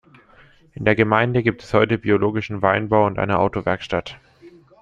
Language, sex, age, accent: German, male, under 19, Deutschland Deutsch